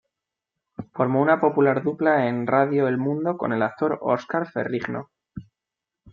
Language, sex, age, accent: Spanish, male, 19-29, España: Norte peninsular (Asturias, Castilla y León, Cantabria, País Vasco, Navarra, Aragón, La Rioja, Guadalajara, Cuenca)